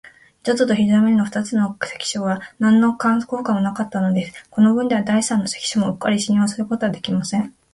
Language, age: Japanese, 19-29